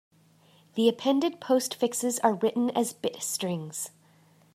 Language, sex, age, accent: English, female, 40-49, Canadian English